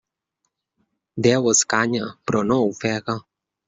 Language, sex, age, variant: Catalan, male, 19-29, Central